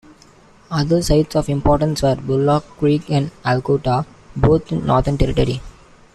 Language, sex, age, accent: English, male, 19-29, India and South Asia (India, Pakistan, Sri Lanka)